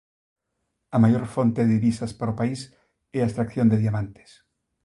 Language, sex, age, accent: Galician, male, 50-59, Normativo (estándar)